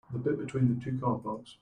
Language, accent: English, England English